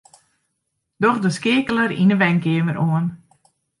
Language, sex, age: Western Frisian, female, 40-49